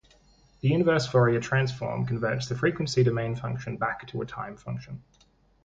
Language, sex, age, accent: English, male, 19-29, Australian English